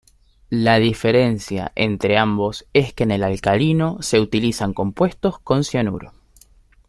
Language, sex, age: Spanish, male, under 19